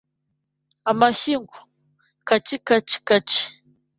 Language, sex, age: Kinyarwanda, female, 19-29